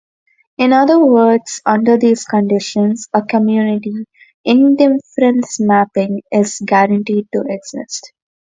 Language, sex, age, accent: English, female, under 19, India and South Asia (India, Pakistan, Sri Lanka)